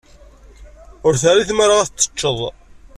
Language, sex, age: Kabyle, male, 40-49